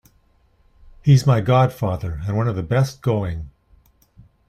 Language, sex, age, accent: English, male, 50-59, Canadian English